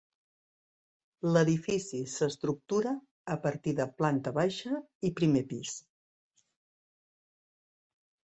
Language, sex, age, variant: Catalan, female, 50-59, Central